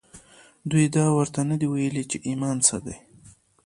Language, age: Pashto, 19-29